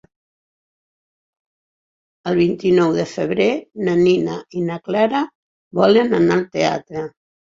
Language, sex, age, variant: Catalan, female, 70-79, Central